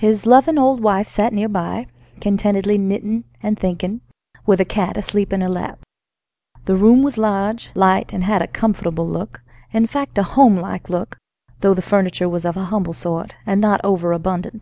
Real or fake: real